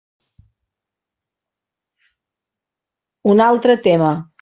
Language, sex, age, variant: Catalan, female, 50-59, Central